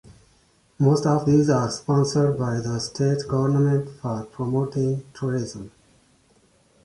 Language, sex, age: English, male, 40-49